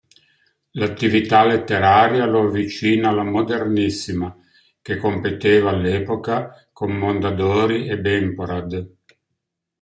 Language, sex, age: Italian, male, 60-69